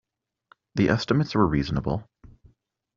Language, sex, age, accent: English, male, 19-29, United States English